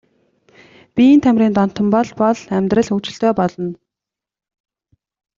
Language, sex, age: Mongolian, female, 19-29